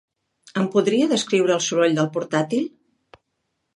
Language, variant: Catalan, Central